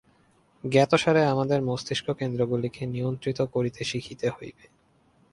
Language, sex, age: Bengali, male, 19-29